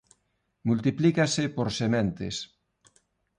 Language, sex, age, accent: Galician, male, 30-39, Neofalante